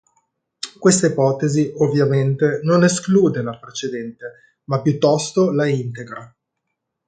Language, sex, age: Italian, male, 40-49